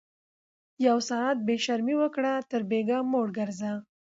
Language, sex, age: Pashto, female, 19-29